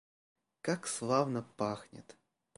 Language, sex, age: Russian, male, 30-39